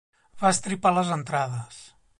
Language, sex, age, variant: Catalan, male, 40-49, Central